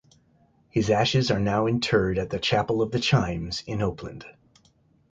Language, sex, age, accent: English, male, 50-59, United States English